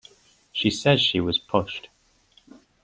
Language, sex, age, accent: English, male, 19-29, England English